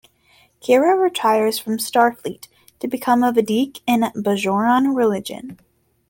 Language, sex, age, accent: English, female, under 19, United States English